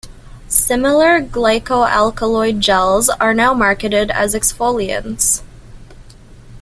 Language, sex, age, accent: English, female, under 19, Canadian English